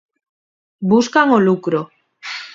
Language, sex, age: Galician, female, 30-39